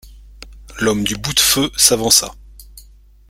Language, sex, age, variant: French, male, 40-49, Français de métropole